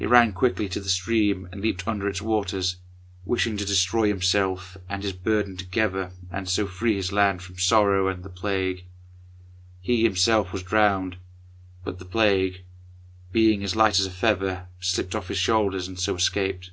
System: none